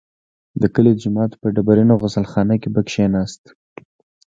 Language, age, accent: Pashto, 19-29, معیاري پښتو